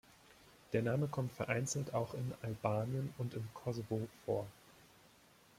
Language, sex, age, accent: German, male, 19-29, Deutschland Deutsch